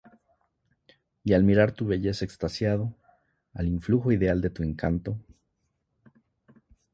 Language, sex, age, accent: Spanish, male, 30-39, México